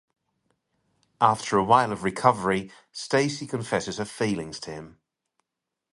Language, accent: English, England English